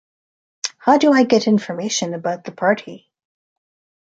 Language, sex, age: English, female, 60-69